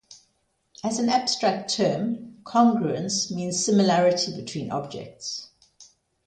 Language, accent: English, Southern African (South Africa, Zimbabwe, Namibia)